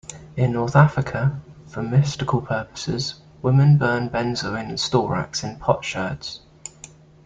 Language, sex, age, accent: English, male, 19-29, England English